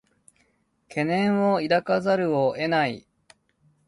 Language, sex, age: Japanese, male, 30-39